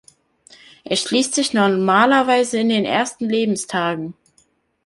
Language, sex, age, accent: German, male, under 19, Deutschland Deutsch